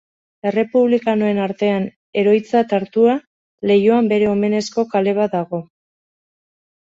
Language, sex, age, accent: Basque, female, 50-59, Mendebalekoa (Araba, Bizkaia, Gipuzkoako mendebaleko herri batzuk)